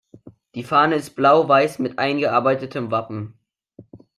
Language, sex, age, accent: German, male, under 19, Deutschland Deutsch